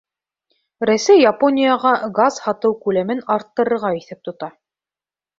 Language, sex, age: Bashkir, female, 19-29